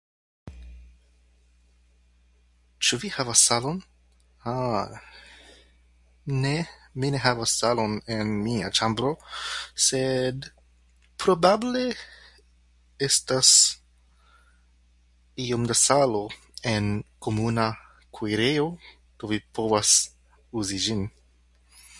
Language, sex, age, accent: Esperanto, male, 19-29, Internacia